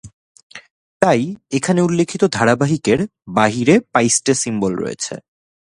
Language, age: Bengali, 19-29